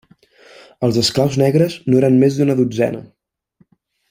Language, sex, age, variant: Catalan, male, 19-29, Central